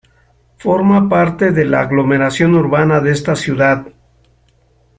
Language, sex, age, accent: Spanish, male, 70-79, México